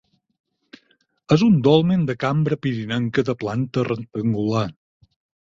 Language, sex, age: Catalan, male, 50-59